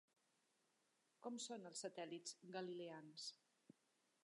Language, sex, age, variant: Catalan, female, 40-49, Central